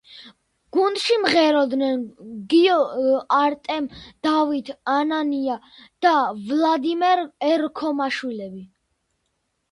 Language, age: Georgian, under 19